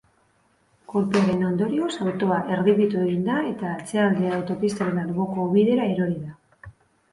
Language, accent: Basque, Mendebalekoa (Araba, Bizkaia, Gipuzkoako mendebaleko herri batzuk)